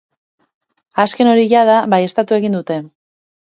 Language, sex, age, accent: Basque, female, 19-29, Mendebalekoa (Araba, Bizkaia, Gipuzkoako mendebaleko herri batzuk)